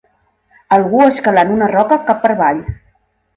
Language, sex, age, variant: Catalan, female, 50-59, Central